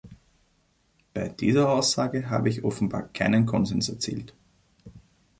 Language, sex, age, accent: German, male, 30-39, Österreichisches Deutsch